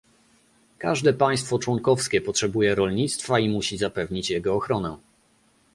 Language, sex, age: Polish, male, 30-39